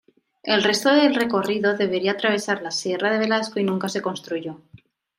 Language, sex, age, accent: Spanish, female, 30-39, España: Centro-Sur peninsular (Madrid, Toledo, Castilla-La Mancha)